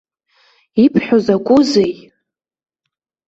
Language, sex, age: Abkhazian, female, 19-29